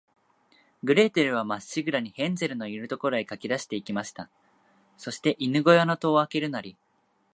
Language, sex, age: Japanese, male, 19-29